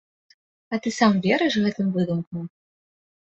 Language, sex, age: Belarusian, female, 19-29